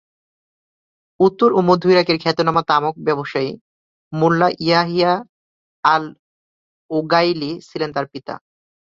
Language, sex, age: Bengali, male, 19-29